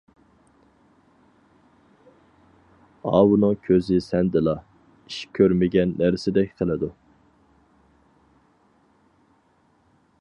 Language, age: Uyghur, 19-29